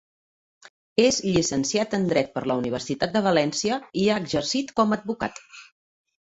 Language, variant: Catalan, Septentrional